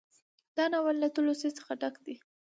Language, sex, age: Pashto, female, under 19